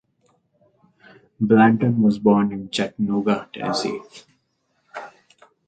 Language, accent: English, India and South Asia (India, Pakistan, Sri Lanka)